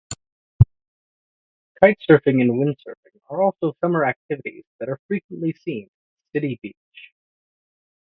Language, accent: English, United States English